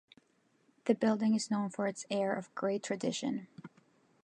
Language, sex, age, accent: English, female, 19-29, United States English